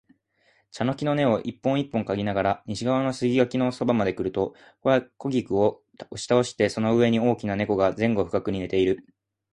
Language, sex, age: Japanese, male, 19-29